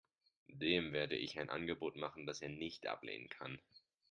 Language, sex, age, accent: German, male, 19-29, Deutschland Deutsch